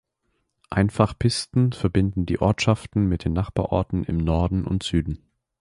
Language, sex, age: German, male, 19-29